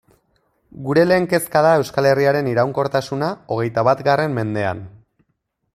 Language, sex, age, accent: Basque, male, 30-39, Erdialdekoa edo Nafarra (Gipuzkoa, Nafarroa)